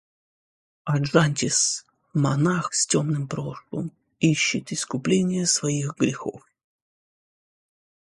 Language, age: Russian, 30-39